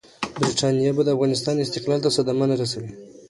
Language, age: Pashto, 19-29